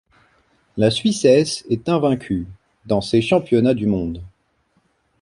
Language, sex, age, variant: French, male, 19-29, Français de métropole